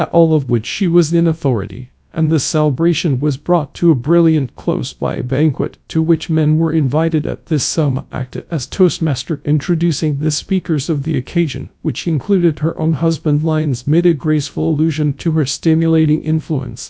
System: TTS, GradTTS